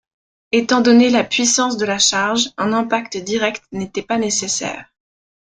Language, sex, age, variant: French, female, 19-29, Français de métropole